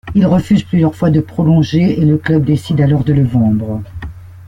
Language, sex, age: French, female, 60-69